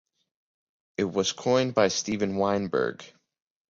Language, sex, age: English, male, under 19